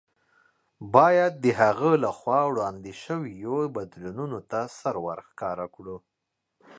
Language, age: Pashto, 30-39